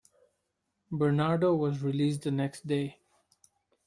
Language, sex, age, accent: English, male, 19-29, India and South Asia (India, Pakistan, Sri Lanka)